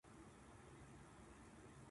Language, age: Japanese, 19-29